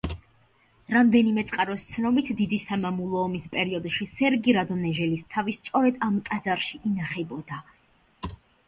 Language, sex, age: Georgian, female, 19-29